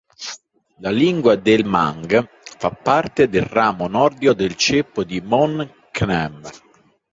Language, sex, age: Italian, male, 40-49